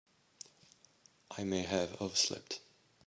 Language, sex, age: English, male, 30-39